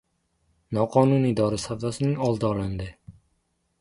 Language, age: Uzbek, 19-29